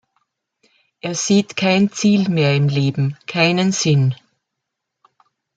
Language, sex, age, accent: German, female, 70-79, Österreichisches Deutsch